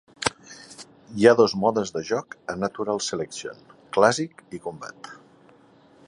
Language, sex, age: Catalan, male, 50-59